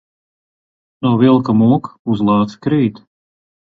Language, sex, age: Latvian, male, 40-49